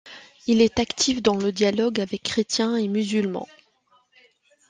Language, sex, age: French, female, 19-29